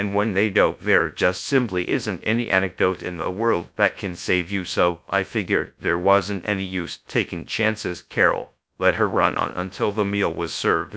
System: TTS, GradTTS